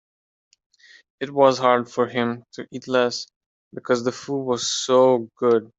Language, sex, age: English, male, 19-29